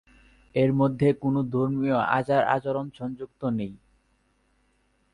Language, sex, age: Bengali, male, under 19